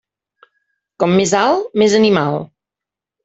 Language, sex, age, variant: Catalan, female, 60-69, Central